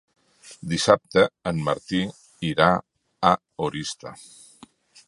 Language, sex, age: Catalan, male, 50-59